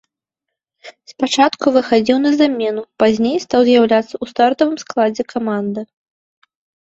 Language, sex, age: Belarusian, female, 19-29